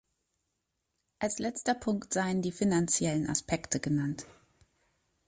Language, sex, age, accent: German, female, 30-39, Deutschland Deutsch